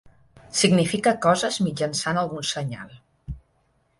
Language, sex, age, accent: Catalan, female, 40-49, balear; central